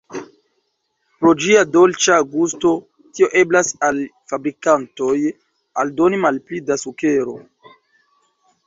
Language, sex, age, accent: Esperanto, male, 19-29, Internacia